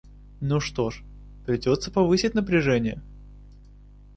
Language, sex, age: Russian, male, 19-29